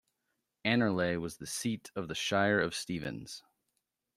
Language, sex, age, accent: English, male, 40-49, United States English